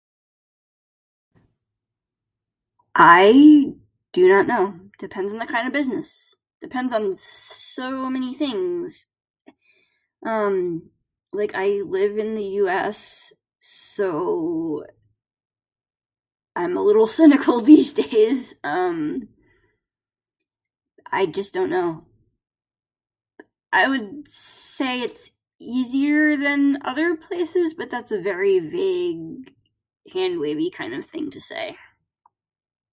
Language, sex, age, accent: English, female, 30-39, United States English